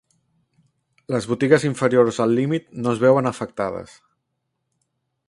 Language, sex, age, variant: Catalan, male, 30-39, Central